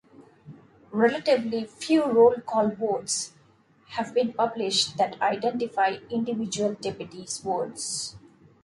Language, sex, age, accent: English, female, 40-49, India and South Asia (India, Pakistan, Sri Lanka)